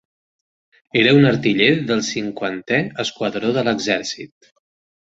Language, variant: Catalan, Central